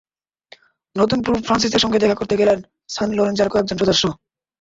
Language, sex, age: Bengali, male, 19-29